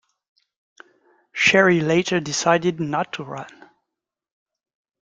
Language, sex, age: English, male, 30-39